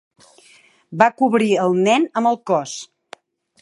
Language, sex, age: Catalan, female, 60-69